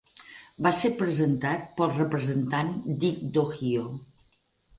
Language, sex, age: Catalan, female, 50-59